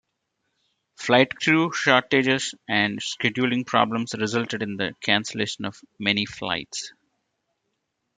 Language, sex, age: English, male, 40-49